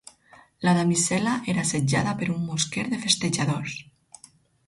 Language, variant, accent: Catalan, Alacantí, valencià